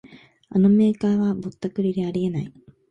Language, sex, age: Japanese, female, 19-29